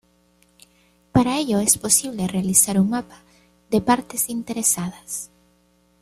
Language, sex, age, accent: Spanish, female, 19-29, América central